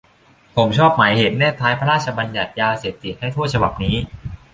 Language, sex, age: Thai, male, 19-29